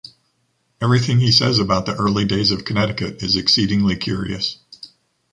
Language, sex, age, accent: English, male, 50-59, United States English